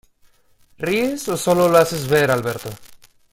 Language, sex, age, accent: Spanish, male, 19-29, México